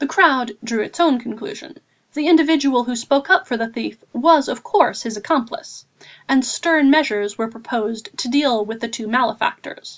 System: none